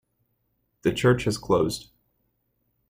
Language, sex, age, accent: English, male, 19-29, United States English